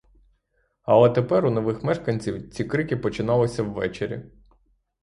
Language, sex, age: Ukrainian, male, 30-39